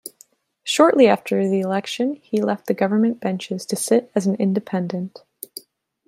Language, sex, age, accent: English, female, 19-29, Canadian English